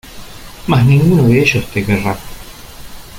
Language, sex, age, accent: Spanish, male, 50-59, Rioplatense: Argentina, Uruguay, este de Bolivia, Paraguay